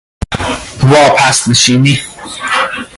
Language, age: Persian, 40-49